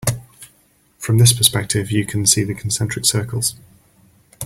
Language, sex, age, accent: English, male, 40-49, England English